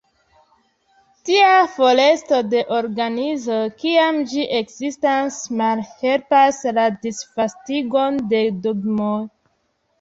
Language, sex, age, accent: Esperanto, female, 30-39, Internacia